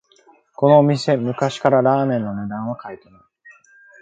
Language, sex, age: Japanese, male, 19-29